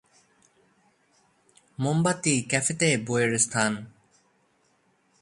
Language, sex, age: Bengali, male, 19-29